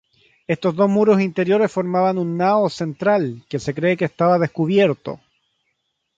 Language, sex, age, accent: Spanish, male, 40-49, Chileno: Chile, Cuyo